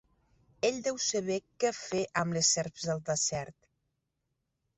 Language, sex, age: Catalan, female, 50-59